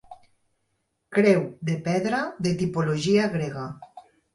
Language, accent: Catalan, valencià